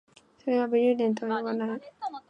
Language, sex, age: Japanese, female, under 19